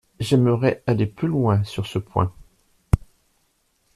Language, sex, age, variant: French, male, 50-59, Français de métropole